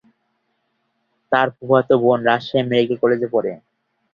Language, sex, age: Bengali, male, 19-29